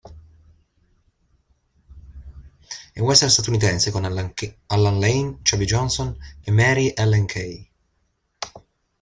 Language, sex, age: Italian, male, 19-29